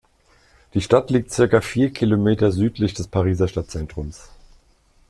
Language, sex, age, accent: German, male, 40-49, Deutschland Deutsch